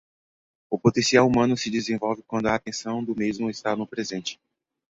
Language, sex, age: Portuguese, male, 30-39